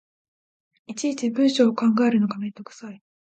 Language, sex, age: Japanese, female, 19-29